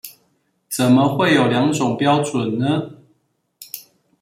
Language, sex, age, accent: Chinese, male, 30-39, 出生地：彰化縣